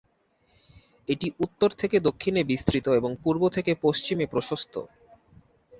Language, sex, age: Bengali, male, 19-29